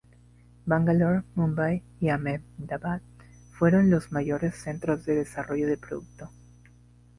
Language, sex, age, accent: Spanish, male, under 19, Andino-Pacífico: Colombia, Perú, Ecuador, oeste de Bolivia y Venezuela andina